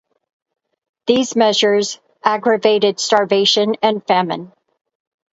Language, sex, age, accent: English, female, 60-69, United States English